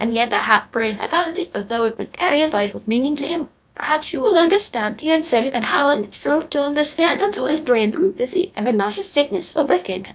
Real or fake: fake